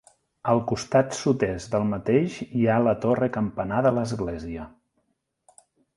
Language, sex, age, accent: Catalan, male, 40-49, central; nord-occidental